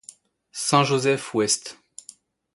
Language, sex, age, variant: French, male, 30-39, Français de métropole